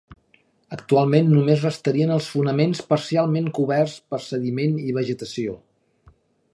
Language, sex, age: Catalan, male, 50-59